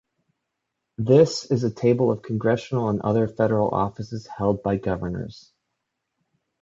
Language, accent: English, United States English